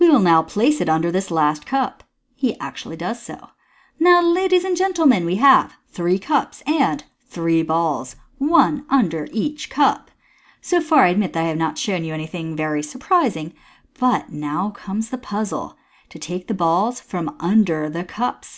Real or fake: real